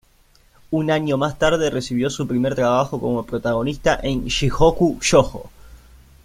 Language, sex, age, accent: Spanish, male, 19-29, Rioplatense: Argentina, Uruguay, este de Bolivia, Paraguay